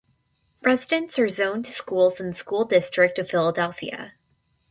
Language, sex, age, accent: English, female, under 19, United States English